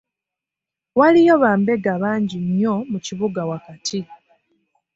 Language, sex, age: Ganda, female, 19-29